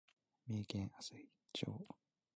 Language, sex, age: Japanese, male, 19-29